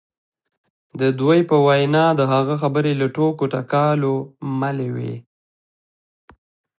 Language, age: Pashto, 19-29